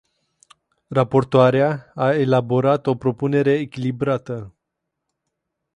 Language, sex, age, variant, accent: Romanian, male, 19-29, Romanian-Romania, Muntenesc